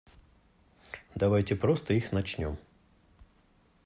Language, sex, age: Russian, male, 40-49